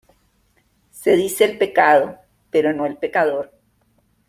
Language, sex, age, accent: Spanish, female, 50-59, América central